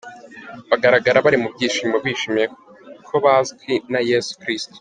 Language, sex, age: Kinyarwanda, male, 19-29